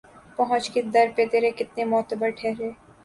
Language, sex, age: Urdu, female, 19-29